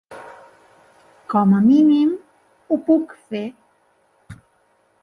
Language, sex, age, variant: Catalan, female, 50-59, Balear